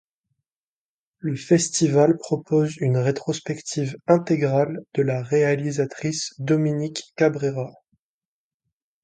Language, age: French, 19-29